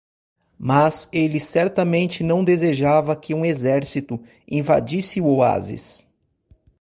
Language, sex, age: Portuguese, male, 40-49